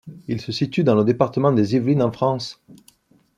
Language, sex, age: French, male, 40-49